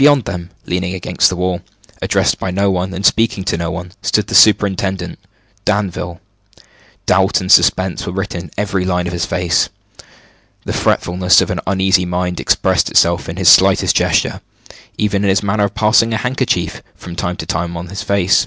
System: none